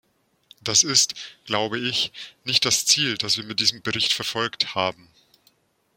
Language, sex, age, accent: German, male, 40-49, Deutschland Deutsch